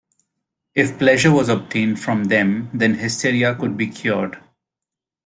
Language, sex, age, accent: English, male, 30-39, India and South Asia (India, Pakistan, Sri Lanka)